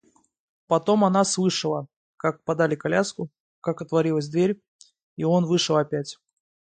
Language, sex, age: Russian, male, 19-29